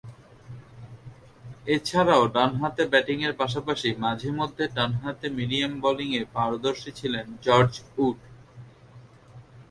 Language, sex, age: Bengali, male, 30-39